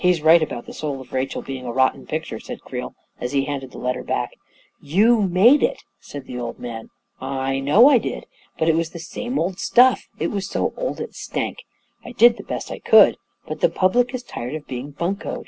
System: none